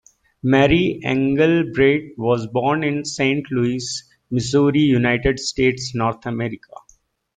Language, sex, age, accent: English, male, 19-29, United States English